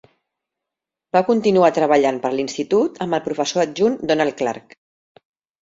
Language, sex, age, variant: Catalan, female, 50-59, Central